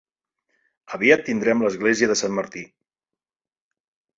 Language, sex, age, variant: Catalan, male, 40-49, Central